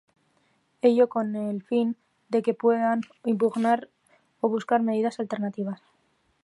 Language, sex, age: Spanish, female, under 19